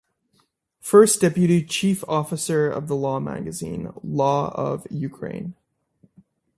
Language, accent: English, United States English